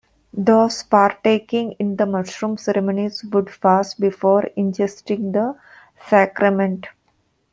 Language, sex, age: English, female, 40-49